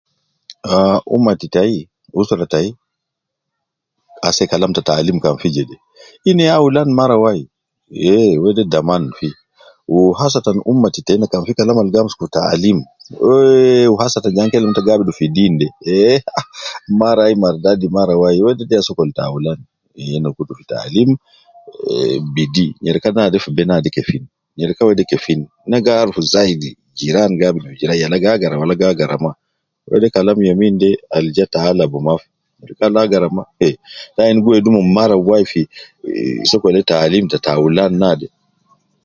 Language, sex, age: Nubi, male, 50-59